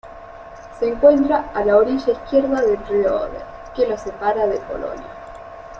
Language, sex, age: Spanish, female, 19-29